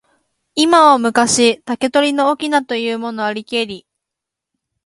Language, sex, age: Japanese, female, 19-29